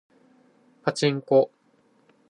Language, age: Japanese, 19-29